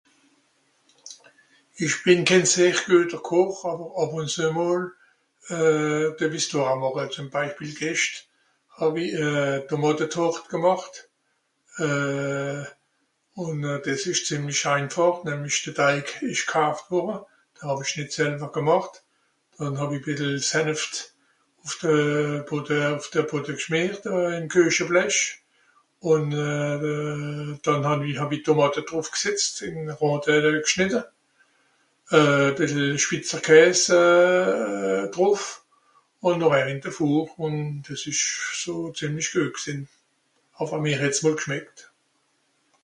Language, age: Swiss German, 60-69